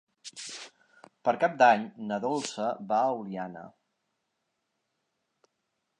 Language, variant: Catalan, Central